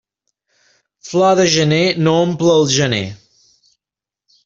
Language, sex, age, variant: Catalan, male, 30-39, Balear